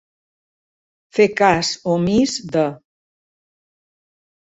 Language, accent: Catalan, mallorquí